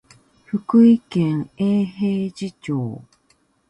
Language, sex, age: Japanese, female, 50-59